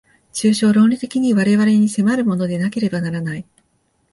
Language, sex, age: Japanese, female, 40-49